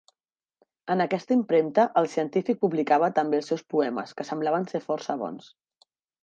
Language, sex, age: Catalan, female, 30-39